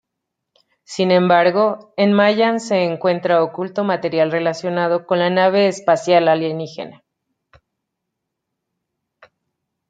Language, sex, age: Spanish, female, 30-39